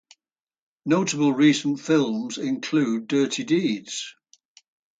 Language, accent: English, England English